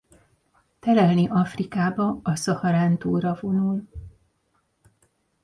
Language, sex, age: Hungarian, female, 40-49